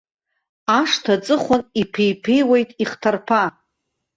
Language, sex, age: Abkhazian, female, 50-59